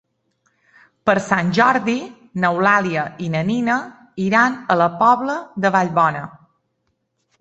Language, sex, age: Catalan, female, 50-59